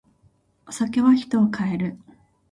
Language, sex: Japanese, female